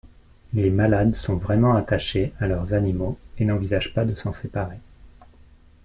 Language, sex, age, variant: French, male, 30-39, Français de métropole